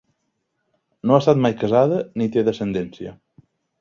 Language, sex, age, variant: Catalan, male, 30-39, Central